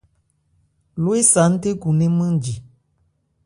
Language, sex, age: Ebrié, female, 30-39